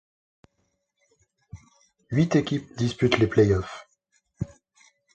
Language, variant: French, Français de métropole